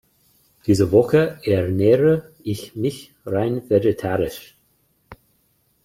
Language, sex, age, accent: German, male, 30-39, Amerikanisches Deutsch